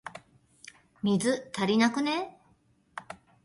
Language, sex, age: Japanese, female, 50-59